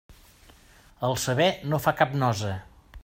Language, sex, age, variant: Catalan, male, 50-59, Central